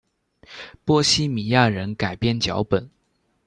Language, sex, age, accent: Chinese, male, under 19, 出生地：湖南省